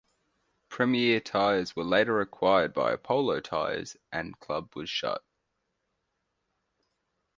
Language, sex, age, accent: English, male, 19-29, Australian English